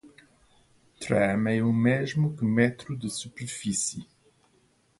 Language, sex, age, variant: Portuguese, male, 40-49, Portuguese (Portugal)